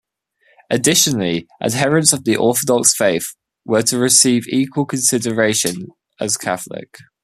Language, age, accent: English, 19-29, England English